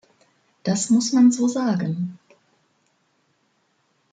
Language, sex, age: German, female, 19-29